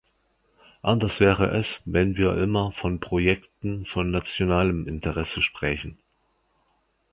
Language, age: German, 40-49